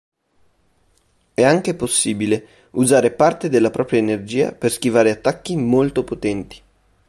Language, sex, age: Italian, male, 19-29